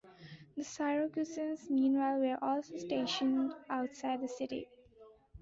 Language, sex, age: English, female, under 19